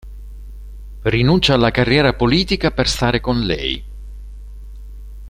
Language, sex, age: Italian, male, 60-69